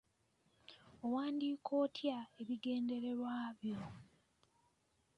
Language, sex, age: Ganda, female, 19-29